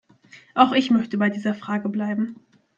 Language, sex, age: German, female, 19-29